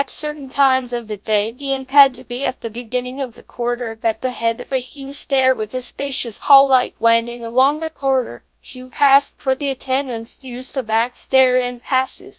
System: TTS, GlowTTS